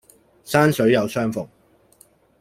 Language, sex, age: Cantonese, male, 30-39